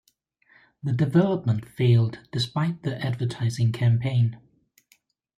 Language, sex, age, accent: English, male, 40-49, England English